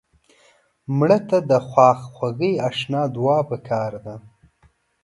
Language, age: Pashto, 19-29